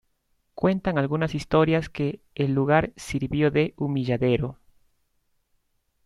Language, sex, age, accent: Spanish, male, 19-29, Andino-Pacífico: Colombia, Perú, Ecuador, oeste de Bolivia y Venezuela andina